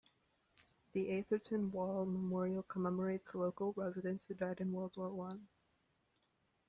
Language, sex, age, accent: English, male, under 19, United States English